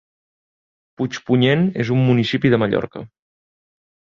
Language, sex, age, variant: Catalan, male, 19-29, Central